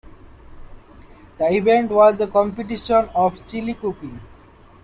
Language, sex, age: English, male, 19-29